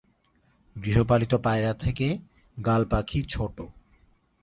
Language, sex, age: Bengali, male, 19-29